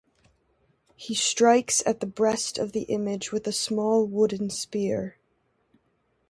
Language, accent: English, United States English